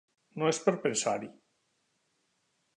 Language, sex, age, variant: Catalan, male, 60-69, Central